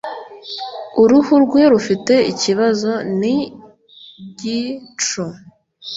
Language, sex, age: Kinyarwanda, female, 30-39